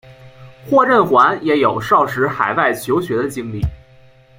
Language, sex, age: Chinese, male, under 19